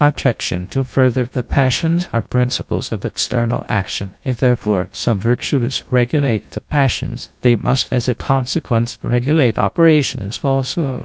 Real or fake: fake